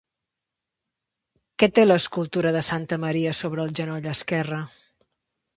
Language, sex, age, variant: Catalan, female, 40-49, Central